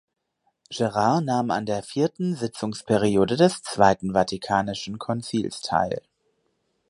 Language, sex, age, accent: German, male, 30-39, Deutschland Deutsch